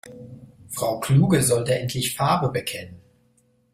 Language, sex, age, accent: German, male, 30-39, Deutschland Deutsch